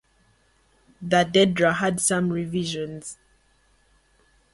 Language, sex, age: English, female, 19-29